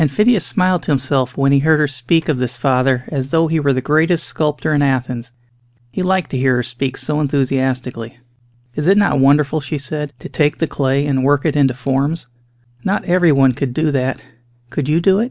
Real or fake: real